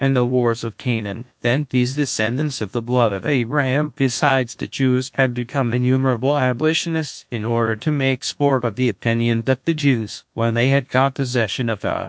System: TTS, GlowTTS